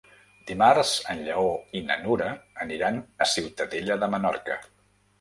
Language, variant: Catalan, Central